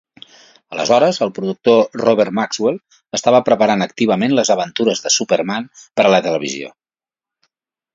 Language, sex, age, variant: Catalan, male, 50-59, Central